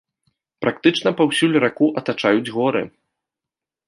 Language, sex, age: Belarusian, male, 19-29